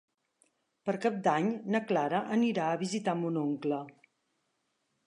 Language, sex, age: Catalan, female, 50-59